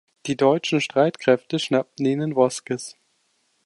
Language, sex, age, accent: German, male, 19-29, Deutschland Deutsch